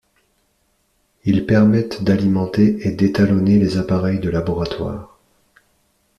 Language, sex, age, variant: French, male, 30-39, Français de métropole